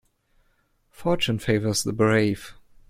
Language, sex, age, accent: English, male, 19-29, United States English